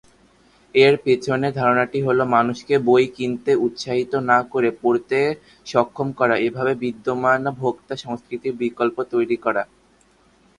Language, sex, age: Bengali, male, under 19